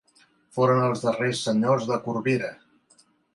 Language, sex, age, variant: Catalan, male, 40-49, Central